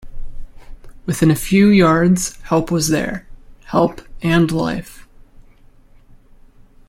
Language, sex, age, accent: English, male, 19-29, United States English